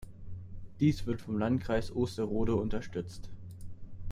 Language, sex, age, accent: German, male, under 19, Deutschland Deutsch